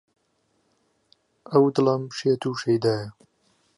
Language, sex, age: Central Kurdish, male, 19-29